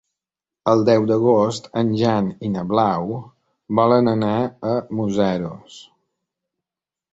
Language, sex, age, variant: Catalan, male, 50-59, Balear